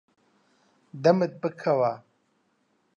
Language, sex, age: Central Kurdish, male, 19-29